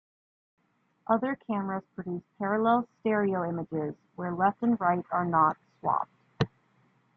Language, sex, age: English, female, 19-29